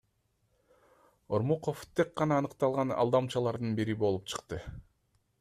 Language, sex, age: Kyrgyz, male, 19-29